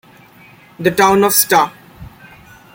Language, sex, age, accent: English, male, 19-29, India and South Asia (India, Pakistan, Sri Lanka)